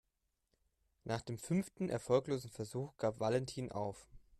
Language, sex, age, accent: German, male, 19-29, Deutschland Deutsch